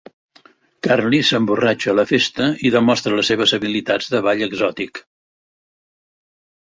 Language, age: Catalan, 70-79